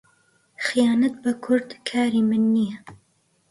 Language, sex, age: Central Kurdish, female, 19-29